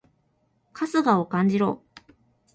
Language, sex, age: Japanese, female, 19-29